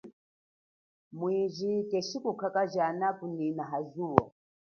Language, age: Chokwe, 40-49